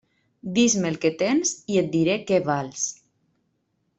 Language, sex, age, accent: Catalan, female, 30-39, valencià